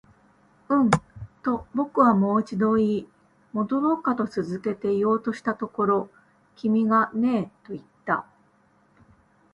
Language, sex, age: Japanese, female, 40-49